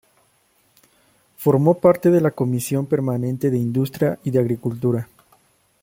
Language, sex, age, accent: Spanish, male, 19-29, México